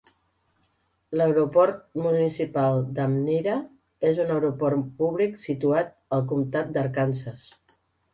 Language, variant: Catalan, Central